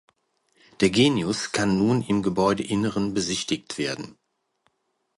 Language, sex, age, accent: German, male, 60-69, Deutschland Deutsch